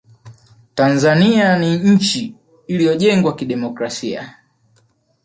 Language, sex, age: Swahili, male, 19-29